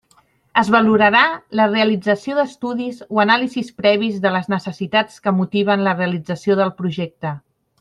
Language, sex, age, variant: Catalan, male, 30-39, Central